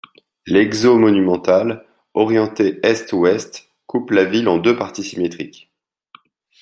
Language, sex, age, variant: French, male, 30-39, Français de métropole